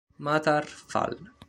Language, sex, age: Italian, male, 30-39